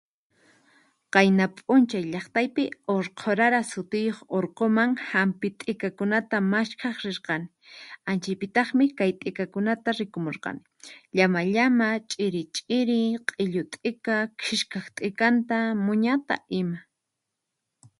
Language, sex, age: Puno Quechua, female, 19-29